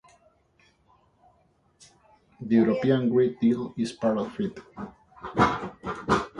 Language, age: English, 19-29